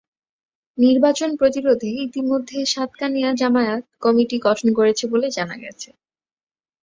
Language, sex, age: Bengali, female, 19-29